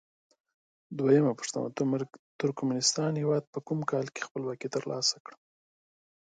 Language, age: Pashto, 19-29